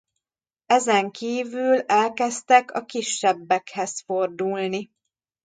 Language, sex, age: Hungarian, female, 30-39